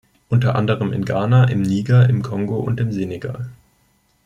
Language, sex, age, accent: German, male, 19-29, Deutschland Deutsch